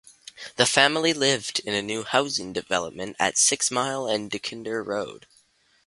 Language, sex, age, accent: English, male, under 19, Canadian English